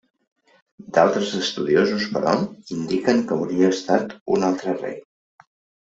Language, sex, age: Catalan, male, 50-59